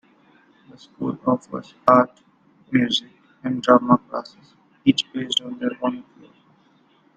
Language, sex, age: English, male, 19-29